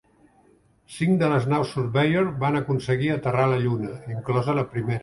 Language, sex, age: Catalan, male, 70-79